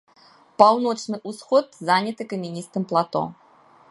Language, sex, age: Belarusian, female, 40-49